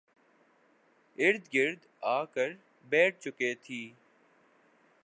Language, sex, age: Urdu, male, 19-29